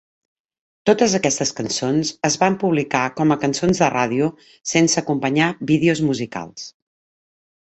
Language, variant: Catalan, Central